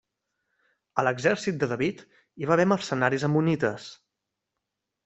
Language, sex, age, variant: Catalan, male, 30-39, Central